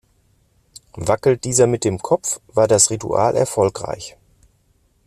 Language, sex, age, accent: German, male, 40-49, Deutschland Deutsch